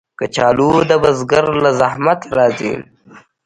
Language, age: Pashto, under 19